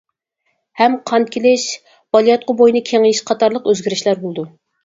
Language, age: Uyghur, 30-39